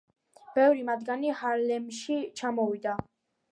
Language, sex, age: Georgian, female, under 19